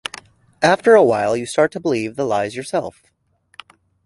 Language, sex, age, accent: English, male, 19-29, United States English